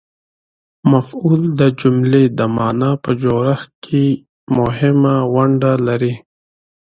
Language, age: Pashto, 30-39